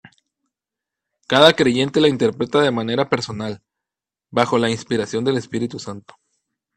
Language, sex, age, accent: Spanish, male, 30-39, México